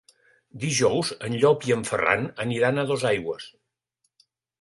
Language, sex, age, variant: Catalan, male, 60-69, Central